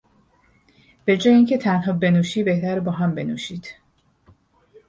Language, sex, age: Persian, female, 40-49